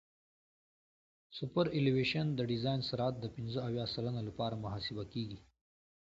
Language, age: Pashto, 19-29